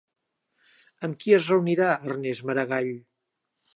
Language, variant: Catalan, Septentrional